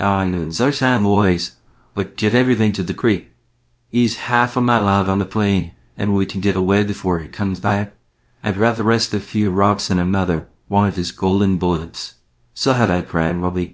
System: TTS, VITS